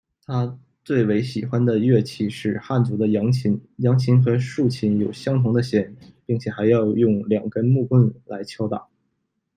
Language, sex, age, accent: Chinese, male, 19-29, 出生地：吉林省